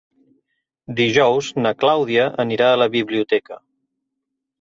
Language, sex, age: Catalan, male, 30-39